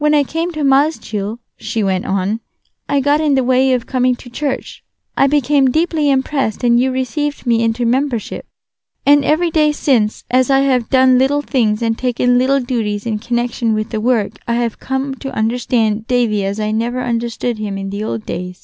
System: none